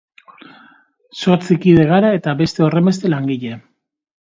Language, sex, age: Basque, male, 30-39